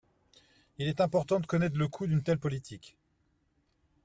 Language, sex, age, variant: French, male, 50-59, Français de métropole